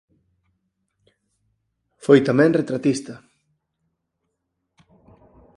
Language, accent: Galician, Normativo (estándar)